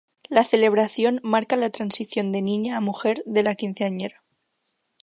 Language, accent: Spanish, España: Centro-Sur peninsular (Madrid, Toledo, Castilla-La Mancha)